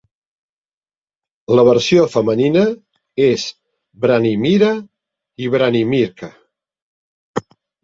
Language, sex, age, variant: Catalan, male, 60-69, Central